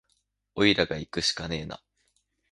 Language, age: Japanese, 19-29